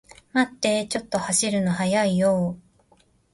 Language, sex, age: Japanese, female, 30-39